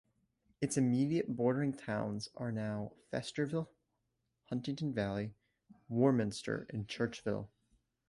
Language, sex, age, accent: English, male, under 19, United States English